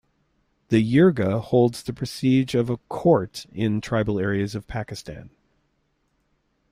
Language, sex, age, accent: English, male, 50-59, United States English